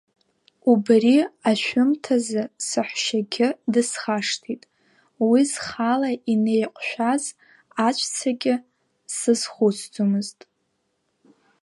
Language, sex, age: Abkhazian, female, under 19